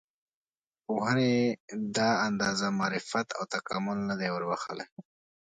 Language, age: Pashto, 19-29